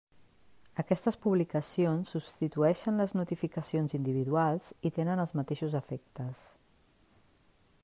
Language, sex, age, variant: Catalan, female, 50-59, Central